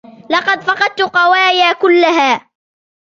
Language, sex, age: Arabic, female, 19-29